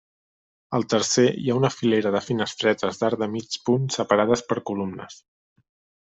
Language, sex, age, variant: Catalan, male, 19-29, Central